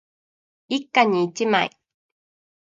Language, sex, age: Japanese, female, 19-29